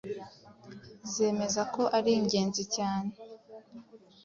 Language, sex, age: Kinyarwanda, female, 19-29